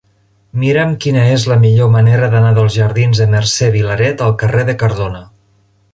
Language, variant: Catalan, Nord-Occidental